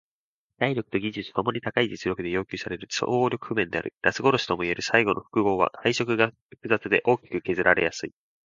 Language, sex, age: Japanese, male, 19-29